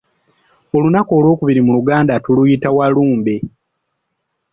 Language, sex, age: Ganda, male, under 19